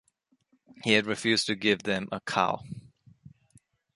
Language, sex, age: English, male, 19-29